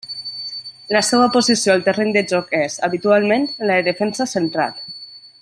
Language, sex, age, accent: Catalan, female, 19-29, valencià